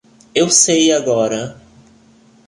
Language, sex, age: Portuguese, male, 30-39